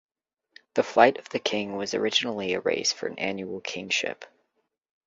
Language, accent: English, United States English